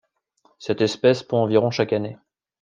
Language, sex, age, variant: French, male, 19-29, Français de métropole